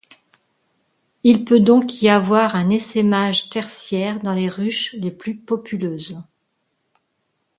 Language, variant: French, Français de métropole